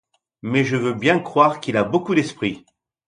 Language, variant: French, Français de métropole